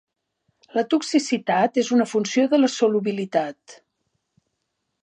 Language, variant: Catalan, Central